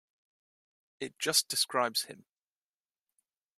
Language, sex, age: English, male, 19-29